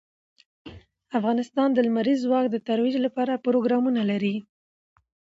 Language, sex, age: Pashto, female, 19-29